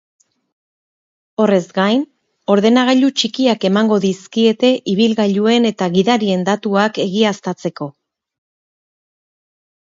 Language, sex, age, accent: Basque, female, 40-49, Erdialdekoa edo Nafarra (Gipuzkoa, Nafarroa)